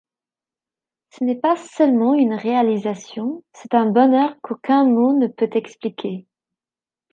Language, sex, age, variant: French, female, 19-29, Français de métropole